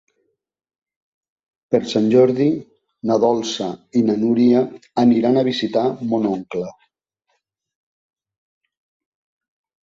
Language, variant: Catalan, Central